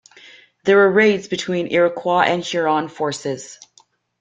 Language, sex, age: English, female, 50-59